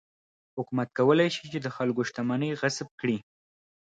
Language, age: Pashto, 19-29